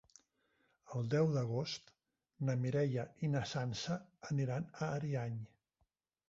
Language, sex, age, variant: Catalan, male, 40-49, Nord-Occidental